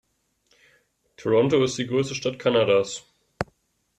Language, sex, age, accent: German, male, 19-29, Deutschland Deutsch